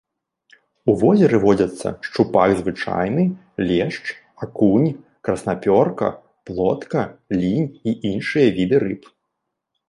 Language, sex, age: Belarusian, male, 30-39